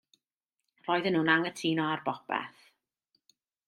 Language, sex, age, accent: Welsh, female, 30-39, Y Deyrnas Unedig Cymraeg